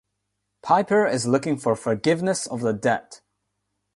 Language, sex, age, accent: English, male, 19-29, England English; India and South Asia (India, Pakistan, Sri Lanka)